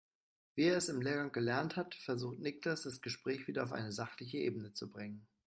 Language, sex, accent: German, male, Deutschland Deutsch